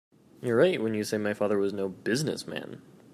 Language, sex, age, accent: English, male, 19-29, United States English